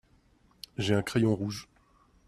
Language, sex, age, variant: French, male, 30-39, Français de métropole